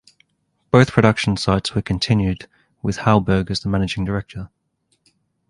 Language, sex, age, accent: English, male, 30-39, Australian English